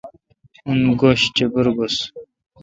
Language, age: Kalkoti, 19-29